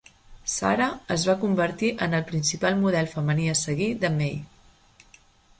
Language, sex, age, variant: Catalan, female, 30-39, Central